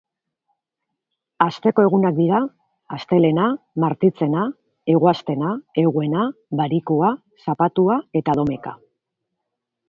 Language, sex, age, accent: Basque, female, 40-49, Mendebalekoa (Araba, Bizkaia, Gipuzkoako mendebaleko herri batzuk)